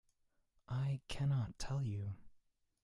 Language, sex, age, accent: English, male, 19-29, United States English